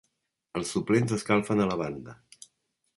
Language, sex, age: Catalan, male, 50-59